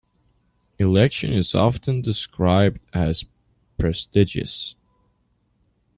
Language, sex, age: English, male, 19-29